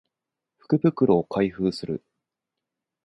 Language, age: Japanese, 40-49